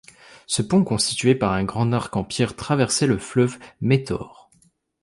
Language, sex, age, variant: French, male, 19-29, Français de métropole